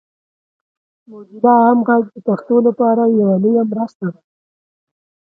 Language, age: Pashto, 19-29